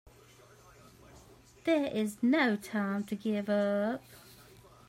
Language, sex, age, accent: English, female, 30-39, United States English